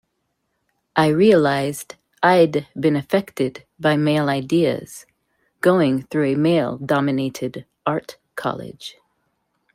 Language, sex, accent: English, female, United States English